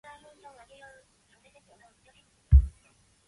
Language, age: English, 19-29